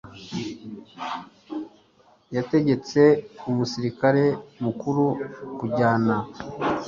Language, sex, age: Kinyarwanda, male, 50-59